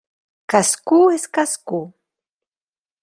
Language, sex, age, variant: Catalan, female, 40-49, Central